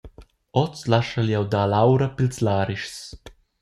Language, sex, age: Romansh, male, 19-29